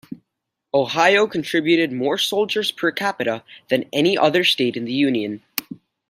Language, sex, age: English, male, 19-29